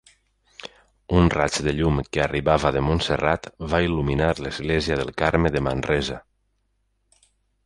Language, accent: Catalan, valencià